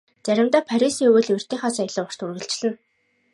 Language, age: Mongolian, 19-29